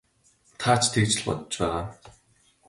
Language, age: Mongolian, 19-29